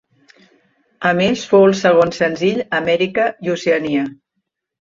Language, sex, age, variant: Catalan, female, 60-69, Central